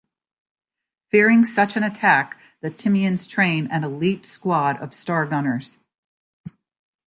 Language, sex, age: English, female, 60-69